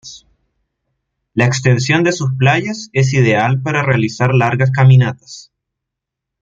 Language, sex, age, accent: Spanish, male, 19-29, Chileno: Chile, Cuyo